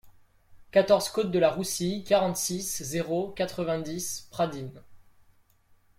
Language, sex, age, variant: French, male, 19-29, Français de métropole